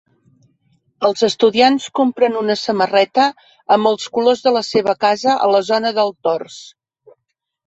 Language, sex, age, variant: Catalan, female, 50-59, Central